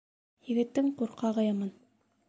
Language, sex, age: Bashkir, female, 19-29